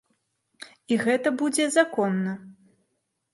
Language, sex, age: Belarusian, female, 30-39